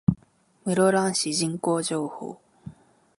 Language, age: Japanese, 19-29